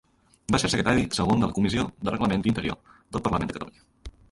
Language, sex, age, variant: Catalan, male, 19-29, Balear